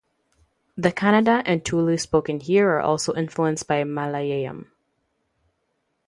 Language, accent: English, Canadian English